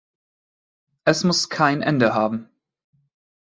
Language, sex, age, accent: German, male, 19-29, Deutschland Deutsch